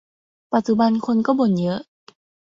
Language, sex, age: Thai, female, under 19